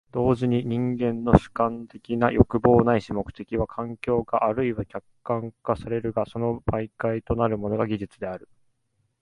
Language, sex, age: Japanese, male, 19-29